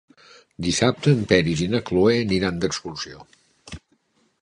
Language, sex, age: Catalan, male, 60-69